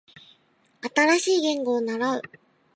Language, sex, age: Japanese, female, 19-29